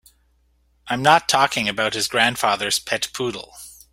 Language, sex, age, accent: English, male, 40-49, Canadian English